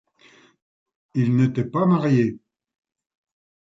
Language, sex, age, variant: French, male, 70-79, Français de métropole